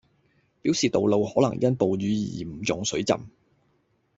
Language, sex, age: Cantonese, male, 30-39